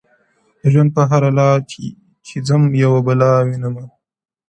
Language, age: Pashto, under 19